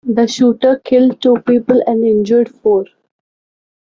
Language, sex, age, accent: English, female, 19-29, India and South Asia (India, Pakistan, Sri Lanka)